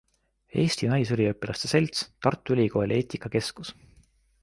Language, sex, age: Estonian, male, 19-29